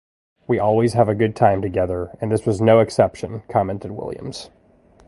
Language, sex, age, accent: English, male, 19-29, United States English